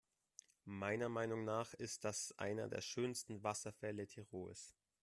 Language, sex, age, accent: German, male, 19-29, Deutschland Deutsch